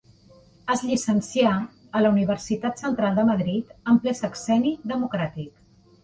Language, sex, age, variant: Catalan, female, 40-49, Central